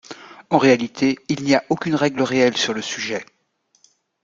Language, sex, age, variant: French, female, 50-59, Français de métropole